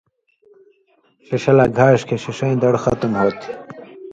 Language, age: Indus Kohistani, 30-39